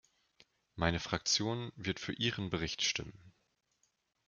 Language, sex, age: German, male, 19-29